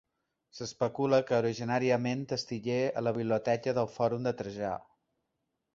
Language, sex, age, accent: Catalan, male, 40-49, balear; central